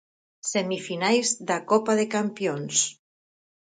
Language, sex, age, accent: Galician, female, 60-69, Normativo (estándar)